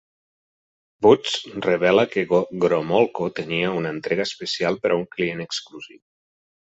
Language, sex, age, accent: Catalan, male, 40-49, occidental